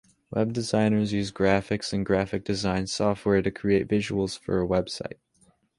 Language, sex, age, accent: English, male, under 19, United States English